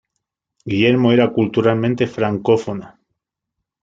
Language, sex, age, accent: Spanish, male, 30-39, España: Sur peninsular (Andalucia, Extremadura, Murcia)